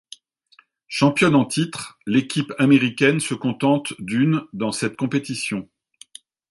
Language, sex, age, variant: French, male, 50-59, Français de métropole